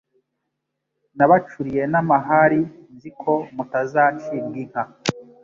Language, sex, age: Kinyarwanda, male, 30-39